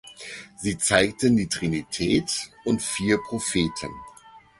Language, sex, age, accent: German, male, 50-59, Deutschland Deutsch